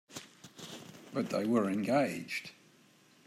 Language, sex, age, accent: English, male, 60-69, Australian English